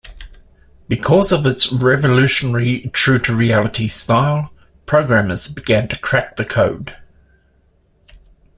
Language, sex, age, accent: English, male, 50-59, New Zealand English